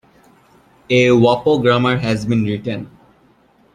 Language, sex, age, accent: English, male, under 19, United States English